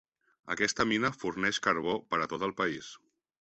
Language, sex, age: Catalan, male, 30-39